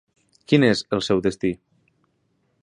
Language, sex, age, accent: Catalan, male, 19-29, Ebrenc